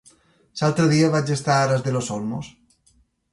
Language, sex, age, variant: Catalan, female, 40-49, Balear